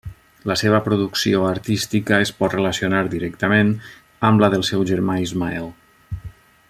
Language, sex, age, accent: Catalan, male, 40-49, valencià